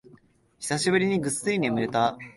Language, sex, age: Japanese, male, 19-29